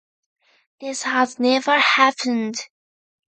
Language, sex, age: English, female, 19-29